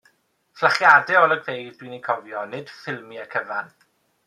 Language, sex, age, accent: Welsh, male, 19-29, Y Deyrnas Unedig Cymraeg